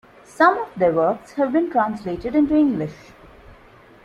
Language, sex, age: English, female, 30-39